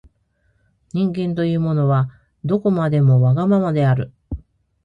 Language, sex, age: Japanese, female, 40-49